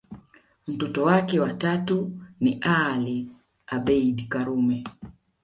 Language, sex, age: Swahili, female, 40-49